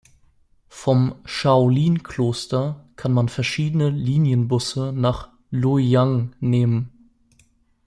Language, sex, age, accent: German, male, 19-29, Deutschland Deutsch